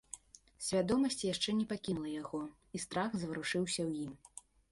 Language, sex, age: Belarusian, female, under 19